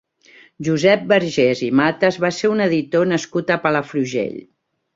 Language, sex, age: Catalan, female, 50-59